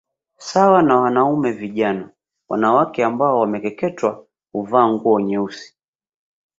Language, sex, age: Swahili, male, 30-39